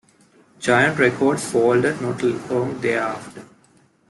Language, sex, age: English, male, 19-29